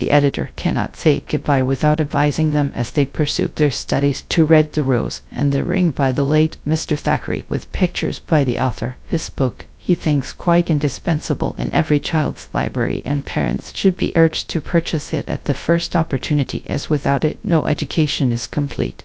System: TTS, GradTTS